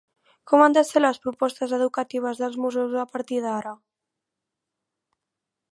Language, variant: Catalan, Central